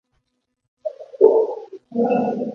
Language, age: English, 19-29